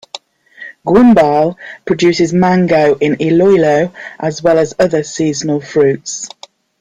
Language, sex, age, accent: English, female, 40-49, England English